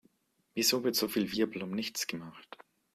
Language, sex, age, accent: German, male, 19-29, Deutschland Deutsch